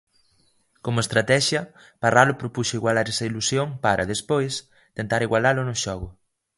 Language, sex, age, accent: Galician, male, under 19, Normativo (estándar)